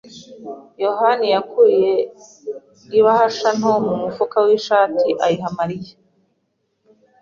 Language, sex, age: Kinyarwanda, female, 40-49